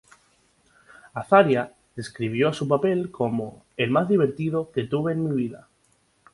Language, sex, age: Spanish, male, 19-29